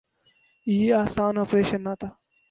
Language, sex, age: Urdu, male, 19-29